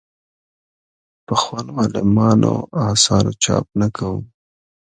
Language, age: Pashto, 19-29